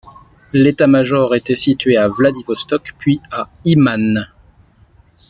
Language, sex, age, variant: French, male, 40-49, Français de métropole